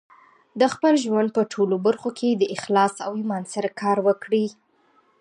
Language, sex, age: Pashto, female, 30-39